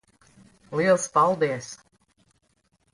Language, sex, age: Latvian, female, 50-59